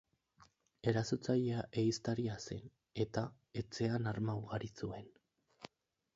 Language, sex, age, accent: Basque, male, 19-29, Mendebalekoa (Araba, Bizkaia, Gipuzkoako mendebaleko herri batzuk)